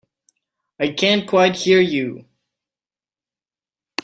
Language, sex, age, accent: English, male, 19-29, United States English